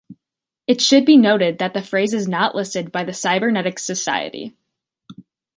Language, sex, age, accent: English, female, under 19, United States English